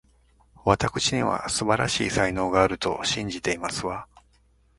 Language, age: Japanese, 50-59